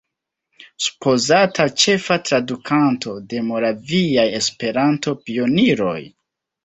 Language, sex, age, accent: Esperanto, male, 30-39, Internacia